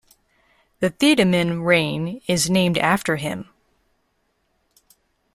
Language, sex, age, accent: English, female, 30-39, United States English